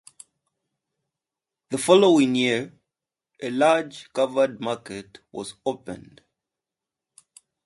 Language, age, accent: English, 19-29, United States English; England English